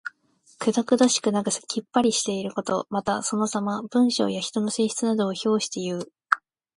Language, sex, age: Japanese, female, 19-29